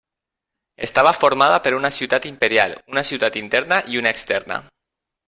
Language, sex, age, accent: Catalan, male, 40-49, valencià